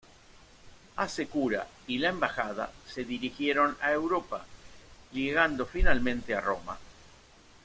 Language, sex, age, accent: Spanish, male, 60-69, Rioplatense: Argentina, Uruguay, este de Bolivia, Paraguay